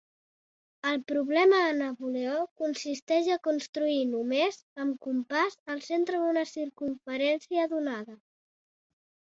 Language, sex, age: Catalan, female, 60-69